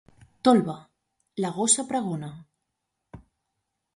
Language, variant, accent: Catalan, Septentrional, septentrional